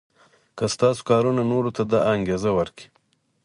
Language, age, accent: Pashto, 19-29, معیاري پښتو